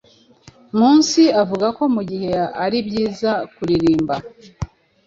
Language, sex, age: Kinyarwanda, female, 50-59